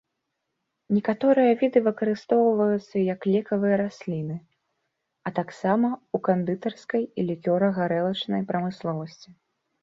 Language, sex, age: Belarusian, female, 19-29